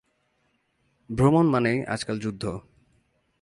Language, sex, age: Bengali, male, 19-29